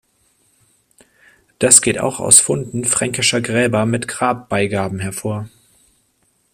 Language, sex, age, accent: German, male, 30-39, Deutschland Deutsch